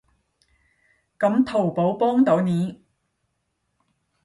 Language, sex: Cantonese, female